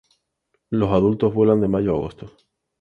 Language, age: Spanish, 19-29